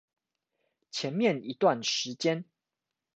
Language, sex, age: Chinese, male, 19-29